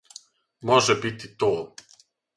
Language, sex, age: Serbian, male, 30-39